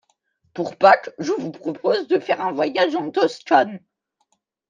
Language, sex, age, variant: French, male, under 19, Français de métropole